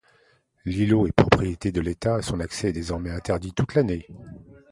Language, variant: French, Français de métropole